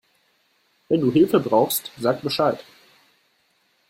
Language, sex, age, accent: German, male, under 19, Deutschland Deutsch